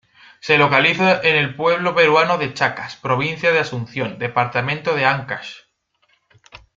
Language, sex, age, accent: Spanish, male, 19-29, España: Centro-Sur peninsular (Madrid, Toledo, Castilla-La Mancha)